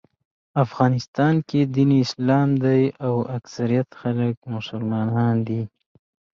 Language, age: Pashto, 19-29